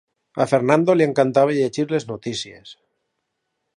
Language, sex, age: Catalan, male, 30-39